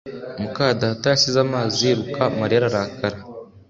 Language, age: Kinyarwanda, under 19